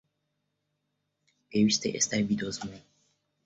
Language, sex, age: Central Kurdish, male, under 19